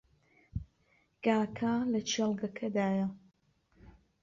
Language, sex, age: Central Kurdish, female, 19-29